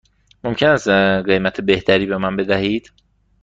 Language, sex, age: Persian, male, 19-29